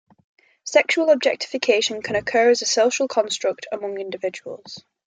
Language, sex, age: English, female, 19-29